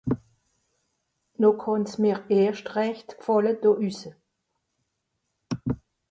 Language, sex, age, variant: Swiss German, female, 50-59, Nordniederàlemmànisch (Rishoffe, Zàwere, Bùsswìller, Hawenau, Brüemt, Stroossbùri, Molse, Dàmbàch, Schlettstàtt, Pfàlzbùri usw.)